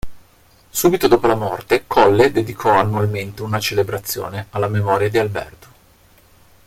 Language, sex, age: Italian, male, 40-49